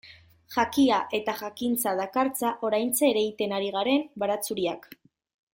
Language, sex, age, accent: Basque, female, 19-29, Mendebalekoa (Araba, Bizkaia, Gipuzkoako mendebaleko herri batzuk)